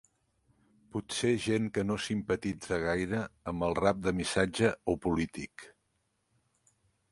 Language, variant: Catalan, Central